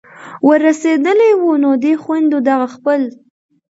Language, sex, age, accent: Pashto, female, under 19, کندهاری لهجه